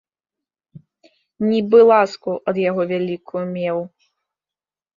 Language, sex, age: Belarusian, male, 30-39